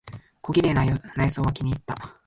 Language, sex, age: Japanese, male, 19-29